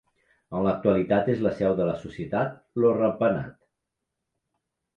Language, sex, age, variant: Catalan, male, 50-59, Central